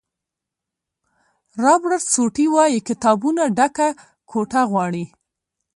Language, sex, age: Pashto, female, 19-29